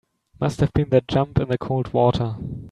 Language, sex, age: English, male, 19-29